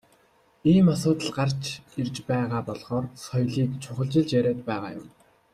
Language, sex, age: Mongolian, male, 19-29